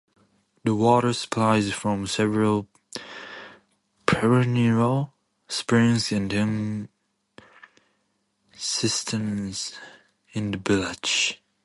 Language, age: English, 19-29